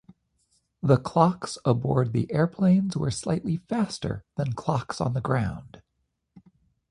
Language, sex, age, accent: English, male, 50-59, United States English